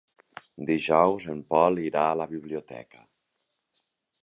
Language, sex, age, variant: Catalan, male, 40-49, Nord-Occidental